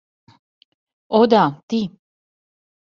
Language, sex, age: Serbian, female, 50-59